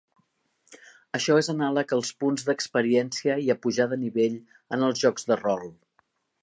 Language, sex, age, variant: Catalan, female, 50-59, Central